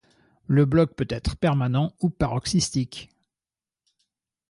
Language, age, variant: French, 50-59, Français de métropole